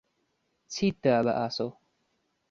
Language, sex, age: Central Kurdish, male, 19-29